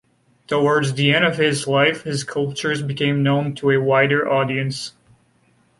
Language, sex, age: English, male, 19-29